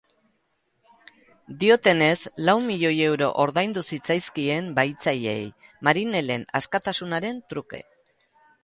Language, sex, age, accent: Basque, female, 60-69, Erdialdekoa edo Nafarra (Gipuzkoa, Nafarroa)